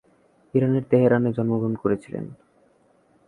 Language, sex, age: Bengali, male, 19-29